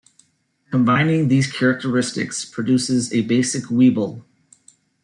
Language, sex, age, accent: English, male, 50-59, United States English